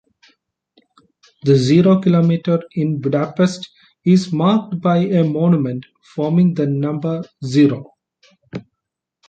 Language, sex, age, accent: English, male, 30-39, India and South Asia (India, Pakistan, Sri Lanka)